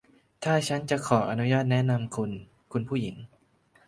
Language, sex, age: Thai, male, 19-29